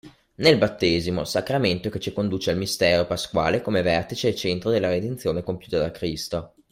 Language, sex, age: Italian, male, under 19